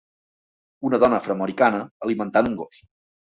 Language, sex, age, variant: Catalan, male, 30-39, Central